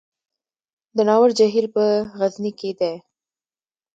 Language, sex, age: Pashto, female, 19-29